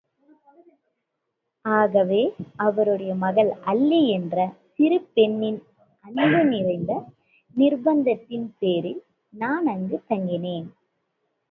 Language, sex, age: Tamil, female, 19-29